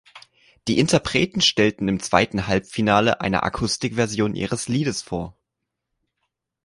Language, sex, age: German, male, 19-29